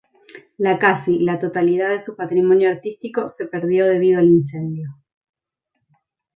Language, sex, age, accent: Spanish, female, 40-49, Rioplatense: Argentina, Uruguay, este de Bolivia, Paraguay